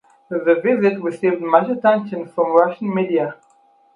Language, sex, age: English, male, 19-29